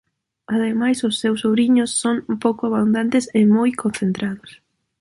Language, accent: Galician, Neofalante